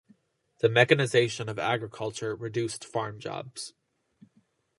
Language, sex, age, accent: English, male, under 19, United States English